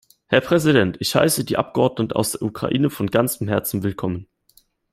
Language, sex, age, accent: German, male, 19-29, Deutschland Deutsch